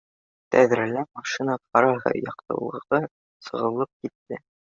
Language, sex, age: Bashkir, male, under 19